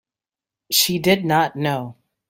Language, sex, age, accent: English, female, 30-39, United States English